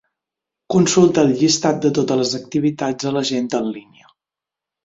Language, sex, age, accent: Catalan, female, 19-29, central; septentrional